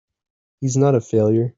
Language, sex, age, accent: English, male, 19-29, United States English